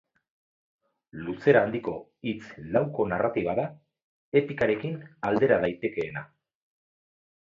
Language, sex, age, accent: Basque, male, 40-49, Erdialdekoa edo Nafarra (Gipuzkoa, Nafarroa)